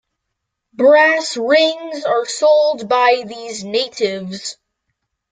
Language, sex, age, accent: English, male, under 19, United States English